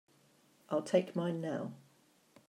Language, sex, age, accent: English, female, 60-69, England English